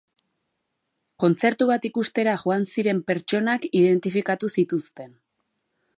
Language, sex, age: Basque, female, 30-39